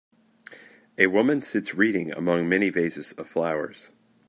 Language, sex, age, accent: English, male, 30-39, United States English